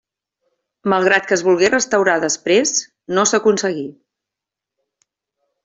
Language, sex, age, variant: Catalan, female, 50-59, Central